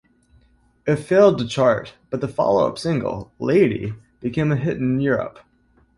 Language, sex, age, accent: English, male, 19-29, United States English